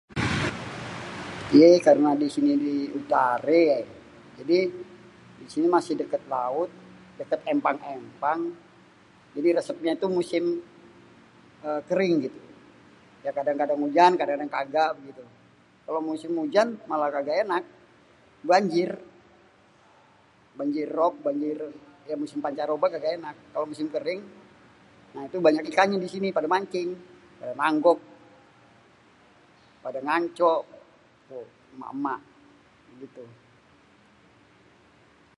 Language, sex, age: Betawi, male, 40-49